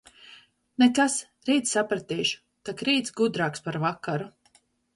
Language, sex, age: Latvian, female, 30-39